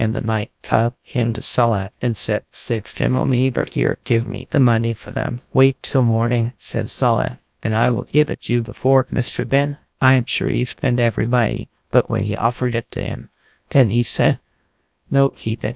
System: TTS, GlowTTS